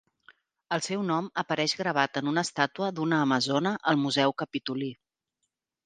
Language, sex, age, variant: Catalan, female, 40-49, Central